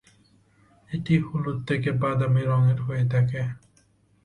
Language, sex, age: Bengali, male, 19-29